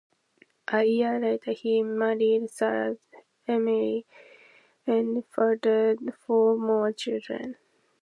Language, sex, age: English, female, 19-29